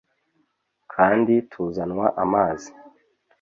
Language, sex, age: Kinyarwanda, male, 30-39